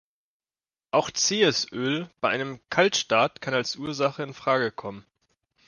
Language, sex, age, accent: German, male, 19-29, Deutschland Deutsch